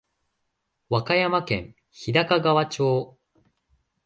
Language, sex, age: Japanese, male, 19-29